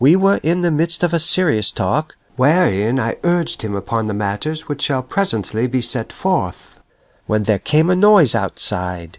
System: none